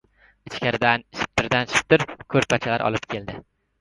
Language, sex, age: Uzbek, male, under 19